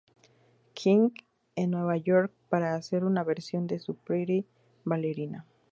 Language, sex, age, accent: Spanish, female, 19-29, México